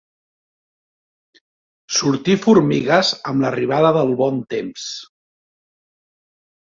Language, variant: Catalan, Central